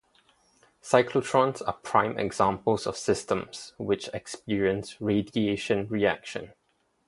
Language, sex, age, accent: English, male, 19-29, Singaporean English